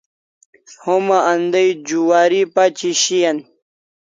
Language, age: Kalasha, 19-29